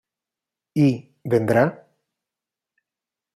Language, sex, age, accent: Spanish, male, 40-49, España: Islas Canarias